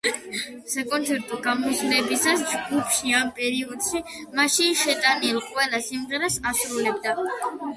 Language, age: Georgian, 30-39